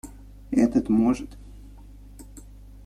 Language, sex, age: Russian, male, 19-29